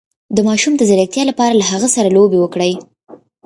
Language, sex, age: Pashto, female, 19-29